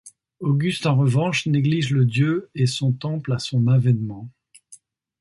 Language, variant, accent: French, Français de métropole, Parisien